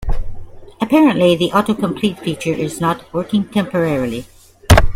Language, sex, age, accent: English, female, 40-49, Canadian English